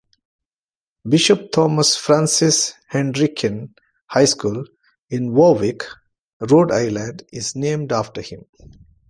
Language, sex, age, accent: English, male, 40-49, India and South Asia (India, Pakistan, Sri Lanka)